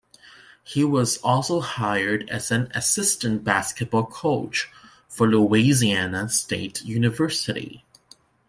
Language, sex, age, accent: English, male, 30-39, Canadian English